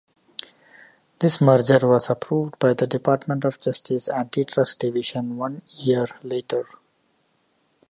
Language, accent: English, India and South Asia (India, Pakistan, Sri Lanka)